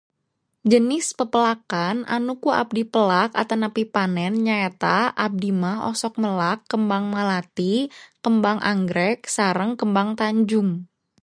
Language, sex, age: Sundanese, female, 19-29